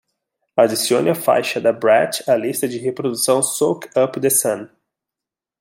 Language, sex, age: Portuguese, male, 19-29